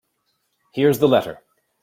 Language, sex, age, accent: English, male, 40-49, Canadian English